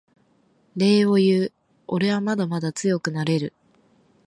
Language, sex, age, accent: Japanese, female, 19-29, 標準語